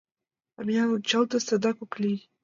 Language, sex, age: Mari, female, 19-29